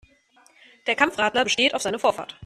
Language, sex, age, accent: German, female, 19-29, Deutschland Deutsch